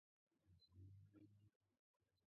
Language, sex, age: Georgian, male, under 19